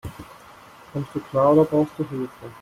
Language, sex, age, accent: German, male, 19-29, Schweizerdeutsch